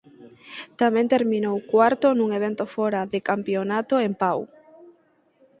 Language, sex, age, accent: Galician, female, 19-29, Oriental (común en zona oriental)